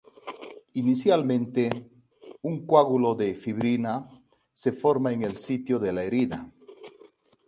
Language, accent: Spanish, Rioplatense: Argentina, Uruguay, este de Bolivia, Paraguay